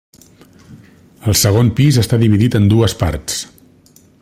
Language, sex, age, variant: Catalan, male, 40-49, Central